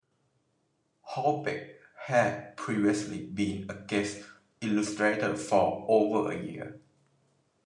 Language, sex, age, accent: English, male, 40-49, United States English